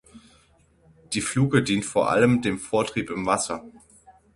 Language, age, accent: German, 30-39, Deutschland Deutsch